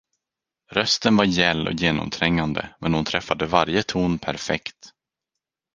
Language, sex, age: Swedish, male, 19-29